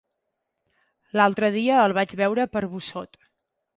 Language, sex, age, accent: Catalan, female, 40-49, nord-oriental